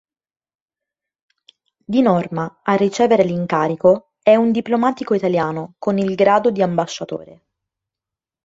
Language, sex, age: Italian, female, 19-29